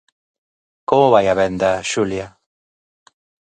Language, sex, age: Galician, male, 40-49